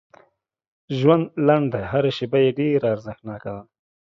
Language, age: Pashto, 19-29